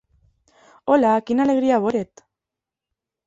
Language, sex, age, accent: Catalan, female, 19-29, valencià